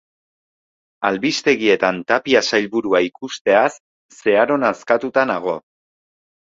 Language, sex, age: Basque, male, 19-29